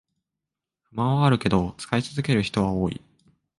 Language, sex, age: Japanese, male, 19-29